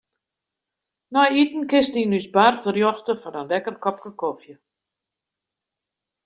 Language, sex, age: Western Frisian, female, 60-69